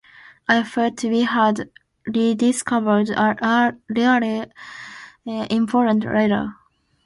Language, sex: English, female